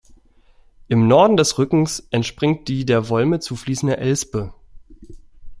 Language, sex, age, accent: German, male, 19-29, Deutschland Deutsch